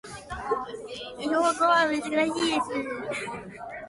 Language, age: Japanese, 19-29